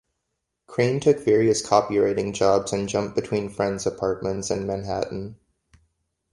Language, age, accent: English, 30-39, United States English